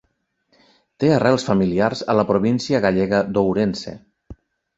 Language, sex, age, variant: Catalan, male, 40-49, Nord-Occidental